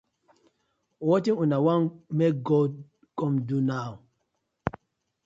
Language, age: Nigerian Pidgin, 40-49